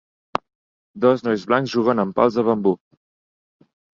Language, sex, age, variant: Catalan, male, 19-29, Central